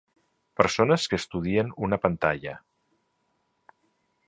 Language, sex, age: Catalan, male, 50-59